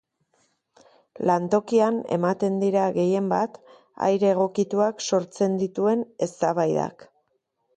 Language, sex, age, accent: Basque, female, 30-39, Mendebalekoa (Araba, Bizkaia, Gipuzkoako mendebaleko herri batzuk)